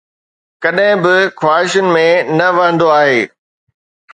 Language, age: Sindhi, 40-49